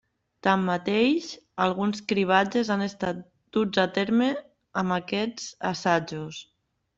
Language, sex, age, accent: Catalan, female, 30-39, valencià